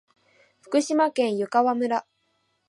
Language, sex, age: Japanese, female, 19-29